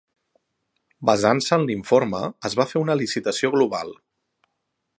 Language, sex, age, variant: Catalan, male, 40-49, Central